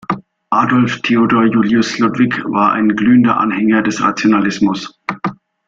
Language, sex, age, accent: German, male, 40-49, Deutschland Deutsch